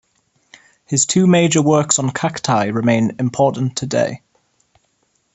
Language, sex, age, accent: English, male, 19-29, England English